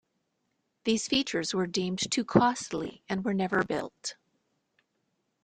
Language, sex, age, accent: English, female, 50-59, Canadian English